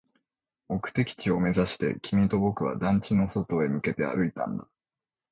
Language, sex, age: Japanese, male, 19-29